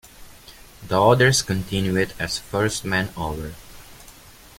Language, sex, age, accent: English, male, 19-29, United States English